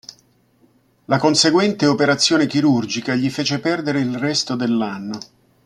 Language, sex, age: Italian, male, 60-69